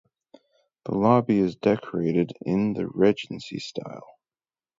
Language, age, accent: English, 30-39, United States English